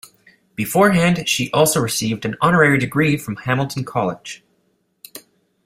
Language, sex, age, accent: English, male, 19-29, Canadian English